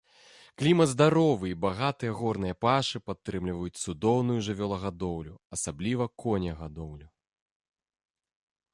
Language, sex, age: Belarusian, male, 30-39